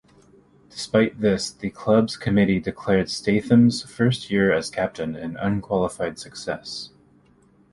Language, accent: English, United States English